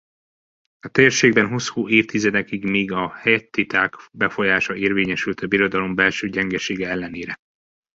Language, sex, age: Hungarian, male, 19-29